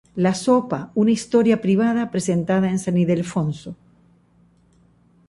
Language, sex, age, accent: Spanish, female, 60-69, Caribe: Cuba, Venezuela, Puerto Rico, República Dominicana, Panamá, Colombia caribeña, México caribeño, Costa del golfo de México